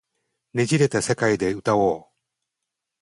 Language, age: Japanese, 60-69